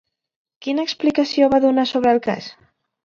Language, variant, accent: Catalan, Central, central